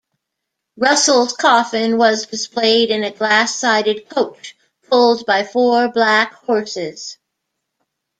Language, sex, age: English, female, 60-69